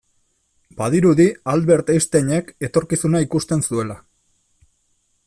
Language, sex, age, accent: Basque, male, 40-49, Erdialdekoa edo Nafarra (Gipuzkoa, Nafarroa)